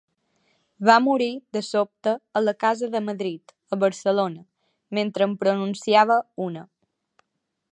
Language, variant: Catalan, Balear